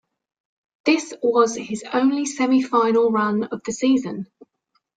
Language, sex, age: English, female, 50-59